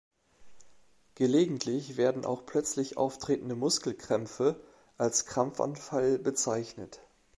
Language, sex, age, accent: German, male, 40-49, Deutschland Deutsch